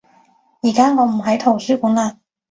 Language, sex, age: Cantonese, female, 19-29